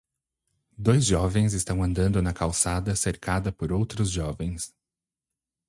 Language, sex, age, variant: Portuguese, male, 30-39, Portuguese (Brasil)